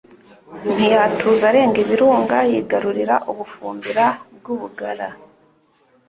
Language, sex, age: Kinyarwanda, female, 19-29